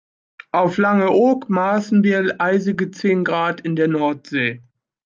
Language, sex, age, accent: German, male, 40-49, Deutschland Deutsch